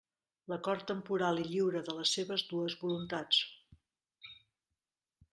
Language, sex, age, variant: Catalan, female, 40-49, Central